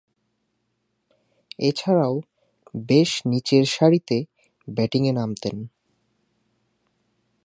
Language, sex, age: Bengali, male, 19-29